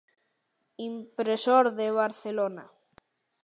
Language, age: Galician, under 19